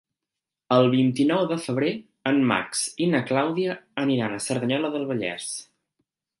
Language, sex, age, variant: Catalan, male, 19-29, Central